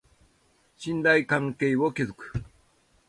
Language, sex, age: Japanese, male, 70-79